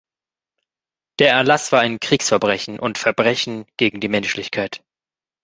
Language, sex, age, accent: German, male, 30-39, Deutschland Deutsch